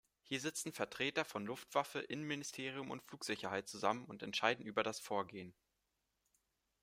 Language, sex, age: German, male, 19-29